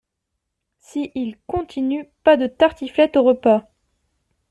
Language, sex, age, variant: French, female, 19-29, Français de métropole